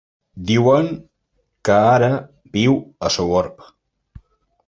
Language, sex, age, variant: Catalan, male, 60-69, Central